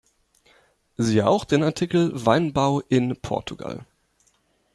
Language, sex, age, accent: German, male, 19-29, Deutschland Deutsch